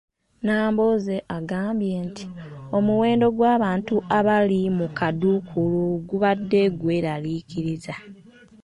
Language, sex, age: Ganda, male, 19-29